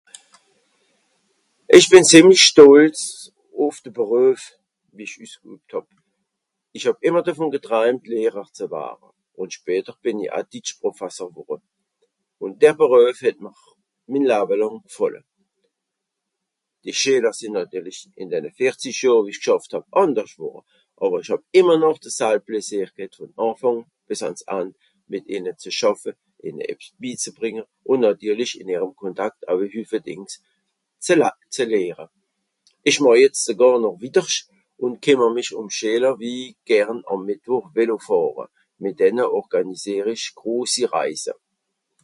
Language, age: Swiss German, 60-69